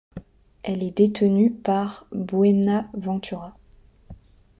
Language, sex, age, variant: French, female, 19-29, Français de métropole